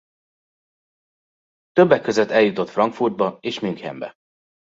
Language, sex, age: Hungarian, male, 30-39